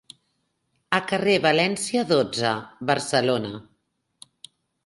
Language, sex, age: Catalan, female, 50-59